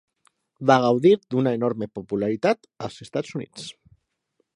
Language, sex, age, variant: Catalan, male, 40-49, Valencià meridional